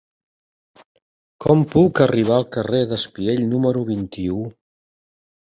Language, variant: Catalan, Central